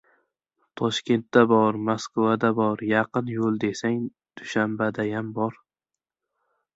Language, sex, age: Uzbek, male, 19-29